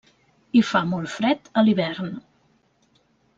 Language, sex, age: Catalan, female, 40-49